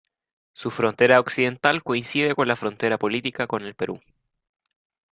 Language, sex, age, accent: Spanish, male, under 19, Chileno: Chile, Cuyo